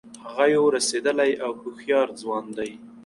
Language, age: Pashto, 19-29